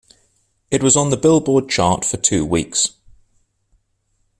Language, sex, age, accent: English, male, 30-39, England English